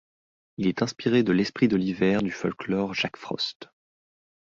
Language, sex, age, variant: French, male, 30-39, Français de métropole